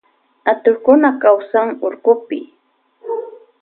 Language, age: Loja Highland Quichua, 19-29